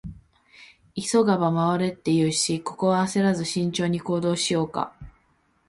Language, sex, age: Japanese, female, 19-29